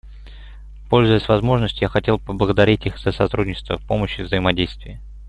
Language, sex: Russian, male